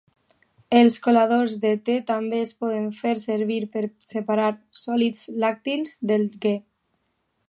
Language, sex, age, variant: Catalan, female, under 19, Alacantí